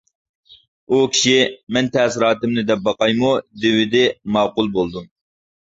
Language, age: Uyghur, 19-29